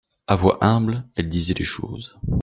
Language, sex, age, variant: French, male, 19-29, Français de métropole